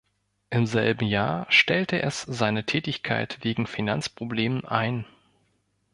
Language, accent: German, Deutschland Deutsch